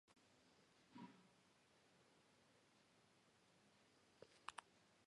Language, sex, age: Georgian, female, under 19